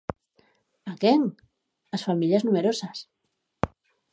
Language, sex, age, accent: Galician, female, 40-49, Oriental (común en zona oriental)